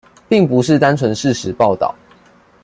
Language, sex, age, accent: Chinese, male, under 19, 出生地：臺中市